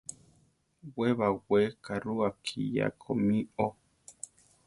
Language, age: Central Tarahumara, 19-29